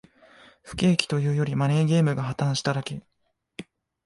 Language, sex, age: Japanese, male, 19-29